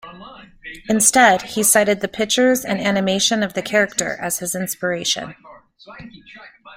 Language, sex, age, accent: English, female, 30-39, United States English